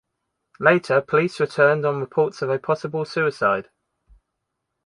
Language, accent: English, England English